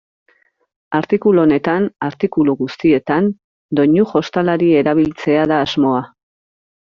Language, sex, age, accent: Basque, female, 40-49, Erdialdekoa edo Nafarra (Gipuzkoa, Nafarroa)